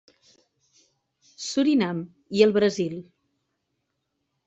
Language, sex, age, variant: Catalan, female, 40-49, Central